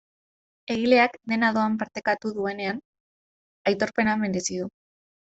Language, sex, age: Basque, female, 19-29